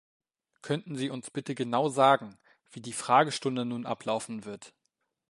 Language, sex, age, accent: German, male, 19-29, Deutschland Deutsch